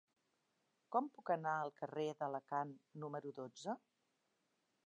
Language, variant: Catalan, Central